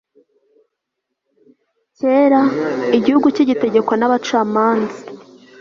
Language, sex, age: Kinyarwanda, female, 19-29